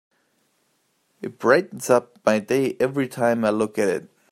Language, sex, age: English, male, 30-39